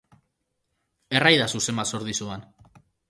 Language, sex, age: Basque, male, 19-29